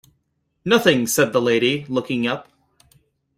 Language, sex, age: English, male, 19-29